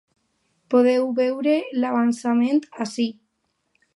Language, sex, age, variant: Catalan, female, under 19, Alacantí